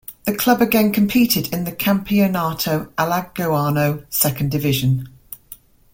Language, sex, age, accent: English, female, 50-59, England English